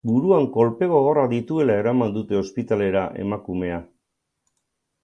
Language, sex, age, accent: Basque, male, 60-69, Mendebalekoa (Araba, Bizkaia, Gipuzkoako mendebaleko herri batzuk)